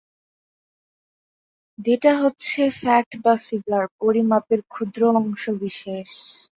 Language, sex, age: Bengali, female, 19-29